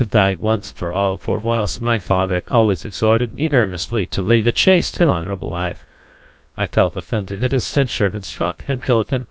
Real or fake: fake